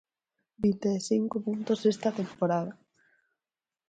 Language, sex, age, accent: Galician, female, under 19, Atlántico (seseo e gheada)